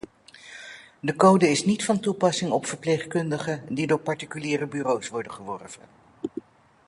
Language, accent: Dutch, Nederlands Nederlands